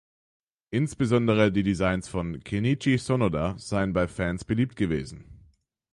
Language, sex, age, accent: German, male, under 19, Deutschland Deutsch; Österreichisches Deutsch